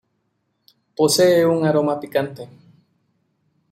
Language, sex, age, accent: Spanish, male, 19-29, México